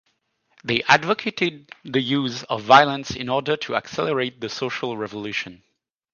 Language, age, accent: English, 30-39, United States English